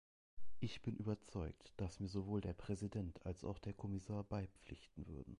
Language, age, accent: German, under 19, Deutschland Deutsch